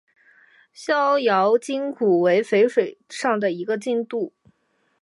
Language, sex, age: Chinese, female, 19-29